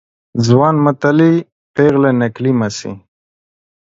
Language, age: Pashto, 30-39